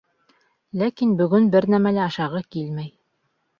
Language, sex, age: Bashkir, female, 30-39